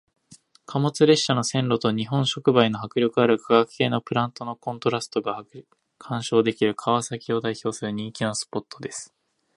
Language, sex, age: Japanese, male, 19-29